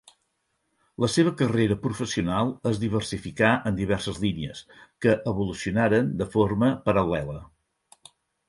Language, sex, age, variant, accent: Catalan, male, 60-69, Central, central